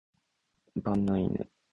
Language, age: Japanese, under 19